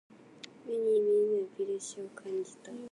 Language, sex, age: Japanese, female, 19-29